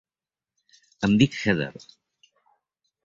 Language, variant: Catalan, Central